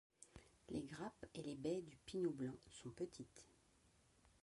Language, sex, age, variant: French, female, 50-59, Français de métropole